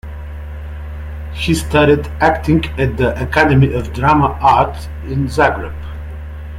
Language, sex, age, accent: English, male, 40-49, United States English